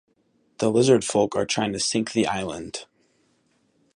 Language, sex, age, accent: English, male, under 19, United States English